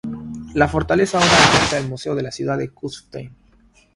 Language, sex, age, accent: Spanish, male, under 19, Andino-Pacífico: Colombia, Perú, Ecuador, oeste de Bolivia y Venezuela andina; Rioplatense: Argentina, Uruguay, este de Bolivia, Paraguay